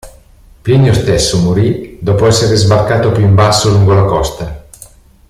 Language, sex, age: Italian, male, 50-59